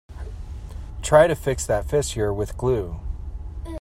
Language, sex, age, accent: English, male, 30-39, United States English